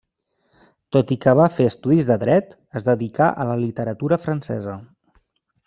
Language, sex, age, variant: Catalan, male, 30-39, Central